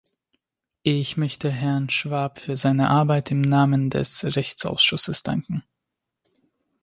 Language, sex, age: German, male, 19-29